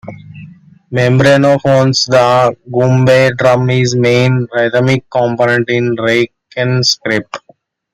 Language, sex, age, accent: English, male, under 19, India and South Asia (India, Pakistan, Sri Lanka)